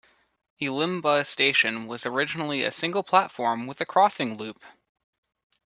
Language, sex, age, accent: English, male, under 19, United States English